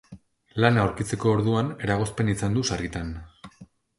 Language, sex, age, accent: Basque, male, 30-39, Mendebalekoa (Araba, Bizkaia, Gipuzkoako mendebaleko herri batzuk)